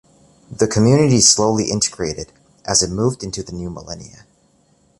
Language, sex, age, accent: English, male, 19-29, United States English